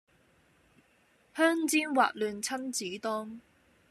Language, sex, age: Cantonese, female, 19-29